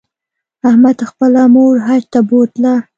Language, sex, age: Pashto, female, 19-29